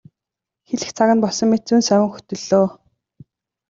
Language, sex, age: Mongolian, female, 19-29